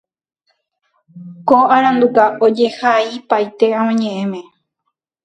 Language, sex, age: Guarani, female, 19-29